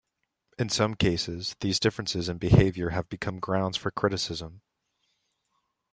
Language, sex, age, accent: English, male, 19-29, United States English